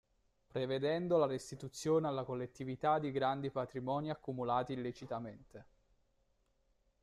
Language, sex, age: Italian, male, 19-29